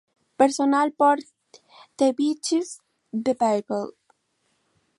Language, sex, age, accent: Spanish, female, under 19, México